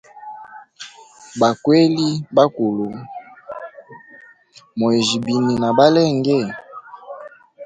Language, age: Hemba, 19-29